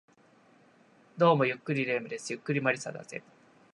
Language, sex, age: Japanese, male, 19-29